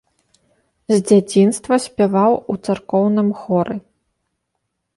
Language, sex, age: Belarusian, female, 30-39